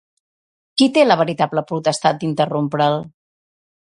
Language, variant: Catalan, Central